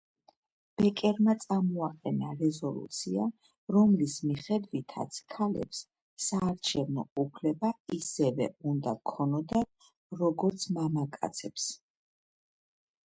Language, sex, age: Georgian, female, 50-59